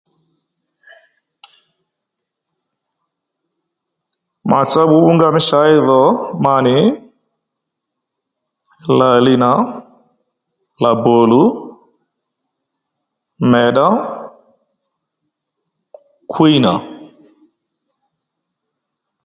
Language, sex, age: Lendu, male, 40-49